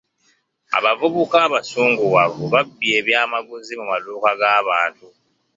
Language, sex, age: Ganda, male, 19-29